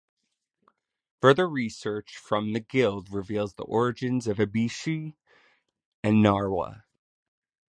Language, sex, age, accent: English, male, 19-29, United States English